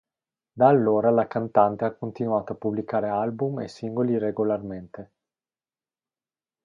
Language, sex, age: Italian, male, 19-29